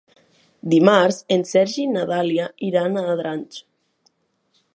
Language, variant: Catalan, Nord-Occidental